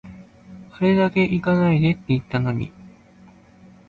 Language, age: Japanese, 19-29